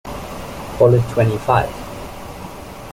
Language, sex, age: English, male, 19-29